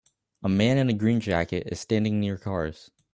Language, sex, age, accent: English, male, 19-29, United States English